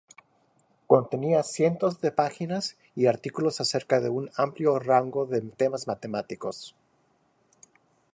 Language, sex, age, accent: Spanish, male, 50-59, México